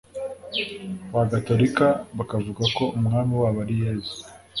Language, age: Kinyarwanda, 19-29